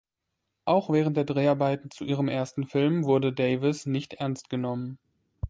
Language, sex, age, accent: German, male, 19-29, Deutschland Deutsch